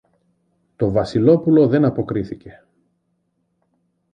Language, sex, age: Greek, male, 40-49